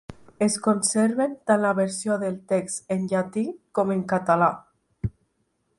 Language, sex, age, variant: Catalan, female, 19-29, Nord-Occidental